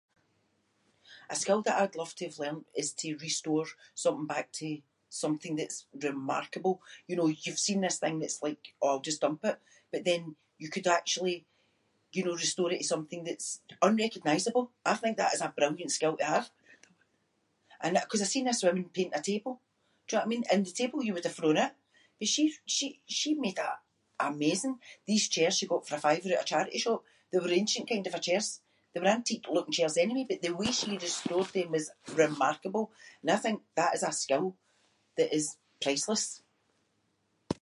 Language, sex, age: Scots, female, 60-69